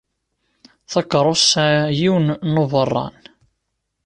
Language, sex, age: Kabyle, male, 19-29